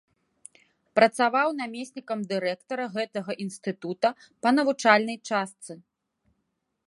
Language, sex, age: Belarusian, female, 30-39